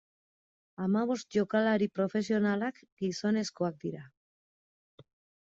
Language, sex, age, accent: Basque, female, 30-39, Erdialdekoa edo Nafarra (Gipuzkoa, Nafarroa)